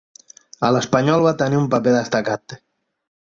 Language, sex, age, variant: Catalan, male, 30-39, Central